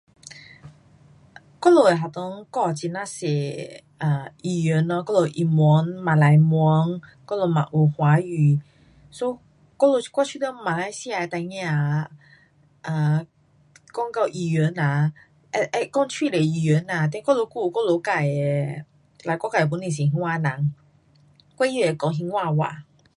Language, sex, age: Pu-Xian Chinese, female, 40-49